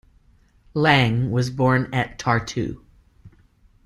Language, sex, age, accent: English, female, 40-49, United States English